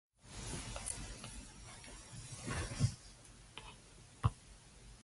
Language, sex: Cantonese, female